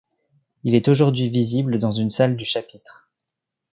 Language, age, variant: French, 19-29, Français de métropole